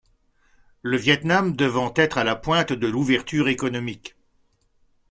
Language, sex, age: French, male, 60-69